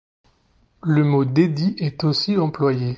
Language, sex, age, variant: French, male, 30-39, Français de métropole